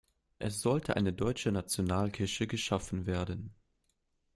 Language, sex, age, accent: German, male, 19-29, Deutschland Deutsch